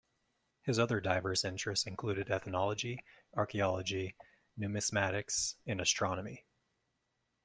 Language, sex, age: English, male, 30-39